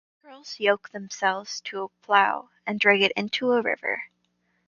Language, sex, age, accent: English, female, 19-29, United States English; Canadian English